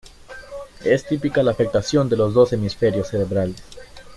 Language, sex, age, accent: Spanish, male, under 19, México